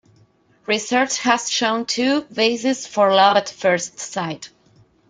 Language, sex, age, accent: English, female, 30-39, United States English